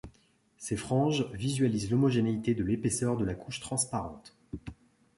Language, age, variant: French, 40-49, Français de métropole